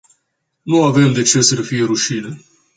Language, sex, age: Romanian, male, 19-29